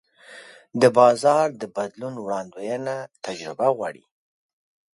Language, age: Pashto, 40-49